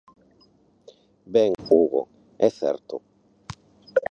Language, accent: Galician, Normativo (estándar)